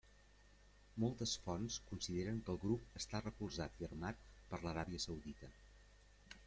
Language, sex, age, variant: Catalan, male, 50-59, Central